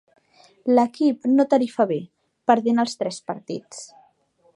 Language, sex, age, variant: Catalan, female, 19-29, Central